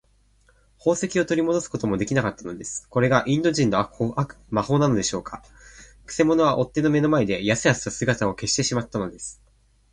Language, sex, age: Japanese, male, 19-29